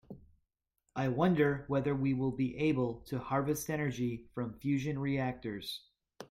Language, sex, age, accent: English, male, 30-39, United States English